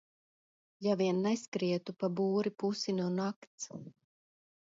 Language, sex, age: Latvian, female, 40-49